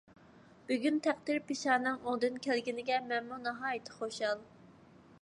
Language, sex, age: Uyghur, female, 19-29